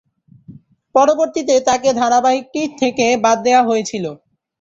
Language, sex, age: Bengali, male, 19-29